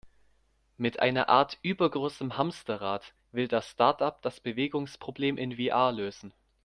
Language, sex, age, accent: German, male, under 19, Deutschland Deutsch